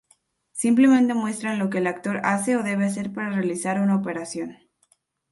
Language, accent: Spanish, México